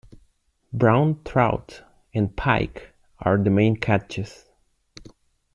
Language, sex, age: English, male, 19-29